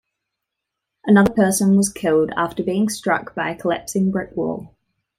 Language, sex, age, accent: English, female, 19-29, New Zealand English